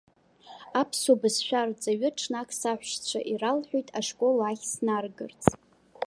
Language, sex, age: Abkhazian, female, under 19